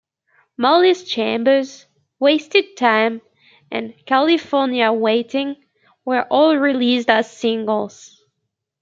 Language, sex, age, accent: English, female, 19-29, Canadian English